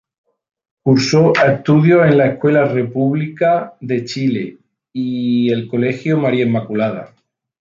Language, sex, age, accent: Spanish, male, 19-29, España: Sur peninsular (Andalucia, Extremadura, Murcia)